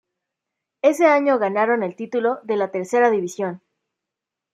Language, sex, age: Spanish, female, 19-29